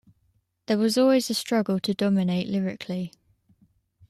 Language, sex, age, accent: English, female, 19-29, England English